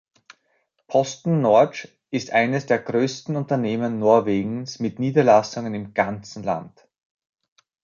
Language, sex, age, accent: German, male, 30-39, Österreichisches Deutsch